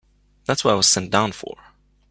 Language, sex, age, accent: English, male, 19-29, United States English